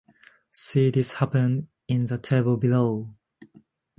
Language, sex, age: English, male, 19-29